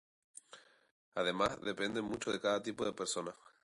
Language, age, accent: Spanish, 19-29, España: Islas Canarias; Rioplatense: Argentina, Uruguay, este de Bolivia, Paraguay